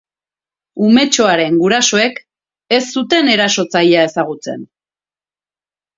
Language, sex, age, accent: Basque, female, 40-49, Erdialdekoa edo Nafarra (Gipuzkoa, Nafarroa)